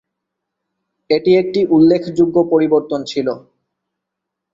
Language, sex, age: Bengali, male, 19-29